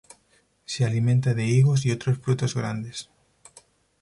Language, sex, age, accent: Spanish, male, 19-29, España: Centro-Sur peninsular (Madrid, Toledo, Castilla-La Mancha)